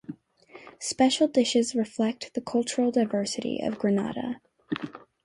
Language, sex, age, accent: English, female, under 19, United States English